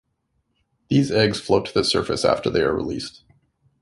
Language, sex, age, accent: English, male, 30-39, Canadian English